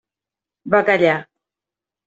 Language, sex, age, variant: Catalan, female, 30-39, Central